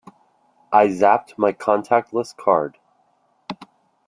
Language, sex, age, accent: English, male, 19-29, United States English